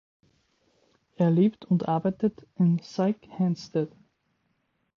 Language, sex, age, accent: German, male, 19-29, Österreichisches Deutsch